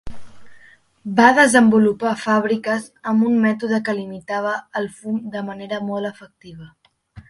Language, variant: Catalan, Nord-Occidental